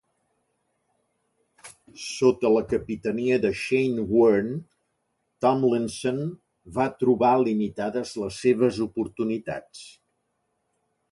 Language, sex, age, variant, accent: Catalan, male, 60-69, Central, central